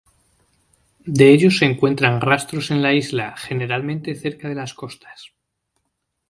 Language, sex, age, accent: Spanish, male, 30-39, España: Norte peninsular (Asturias, Castilla y León, Cantabria, País Vasco, Navarra, Aragón, La Rioja, Guadalajara, Cuenca)